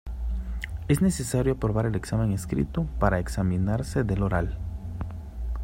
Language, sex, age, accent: Spanish, male, 30-39, México